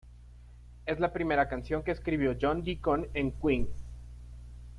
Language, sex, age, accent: Spanish, male, under 19, Andino-Pacífico: Colombia, Perú, Ecuador, oeste de Bolivia y Venezuela andina